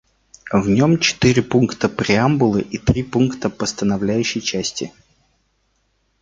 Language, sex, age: Russian, male, 40-49